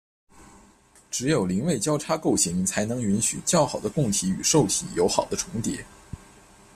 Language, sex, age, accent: Chinese, male, 19-29, 出生地：河南省